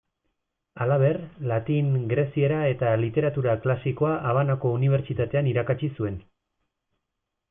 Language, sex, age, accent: Basque, male, 30-39, Erdialdekoa edo Nafarra (Gipuzkoa, Nafarroa)